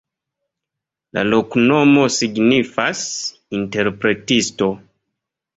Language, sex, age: Esperanto, male, 30-39